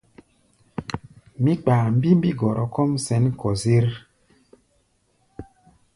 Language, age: Gbaya, 30-39